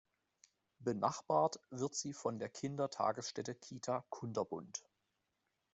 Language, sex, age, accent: German, male, 40-49, Deutschland Deutsch